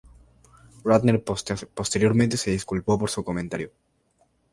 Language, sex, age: Spanish, male, 19-29